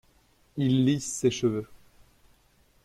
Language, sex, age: French, male, 19-29